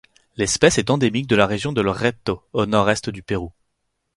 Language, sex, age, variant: French, male, 19-29, Français de métropole